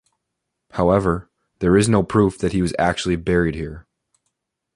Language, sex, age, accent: English, male, 19-29, United States English